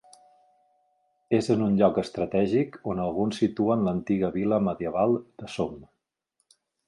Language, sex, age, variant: Catalan, male, 40-49, Central